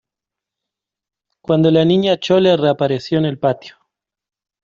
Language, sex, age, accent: Spanish, male, 30-39, Rioplatense: Argentina, Uruguay, este de Bolivia, Paraguay